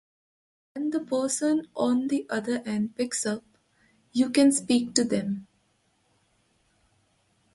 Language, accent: English, India and South Asia (India, Pakistan, Sri Lanka)